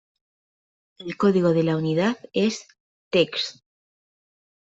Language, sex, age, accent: Spanish, female, 19-29, España: Sur peninsular (Andalucia, Extremadura, Murcia)